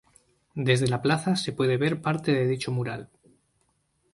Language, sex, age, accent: Spanish, male, 30-39, España: Norte peninsular (Asturias, Castilla y León, Cantabria, País Vasco, Navarra, Aragón, La Rioja, Guadalajara, Cuenca)